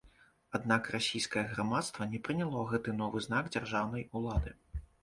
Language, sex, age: Belarusian, male, 30-39